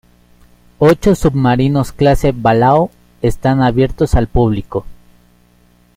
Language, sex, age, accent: Spanish, male, 30-39, México